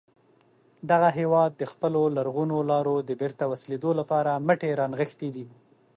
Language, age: Pashto, 30-39